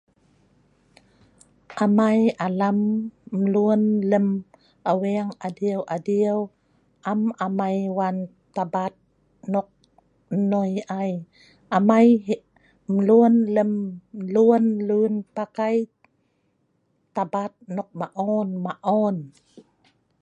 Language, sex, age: Sa'ban, female, 60-69